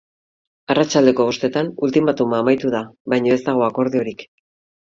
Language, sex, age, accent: Basque, female, 40-49, Mendebalekoa (Araba, Bizkaia, Gipuzkoako mendebaleko herri batzuk)